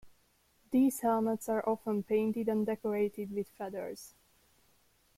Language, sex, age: English, female, 19-29